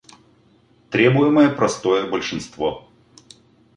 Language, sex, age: Russian, male, 40-49